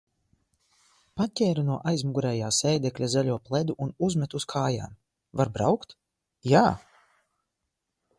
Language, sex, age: Latvian, female, 40-49